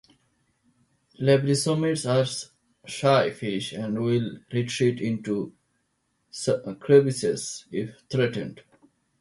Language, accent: English, India and South Asia (India, Pakistan, Sri Lanka)